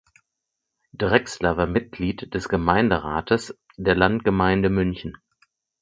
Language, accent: German, Deutschland Deutsch